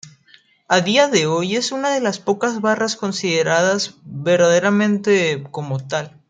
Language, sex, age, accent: Spanish, male, under 19, México